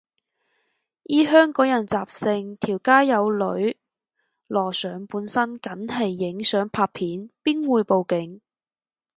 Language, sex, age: Cantonese, female, 19-29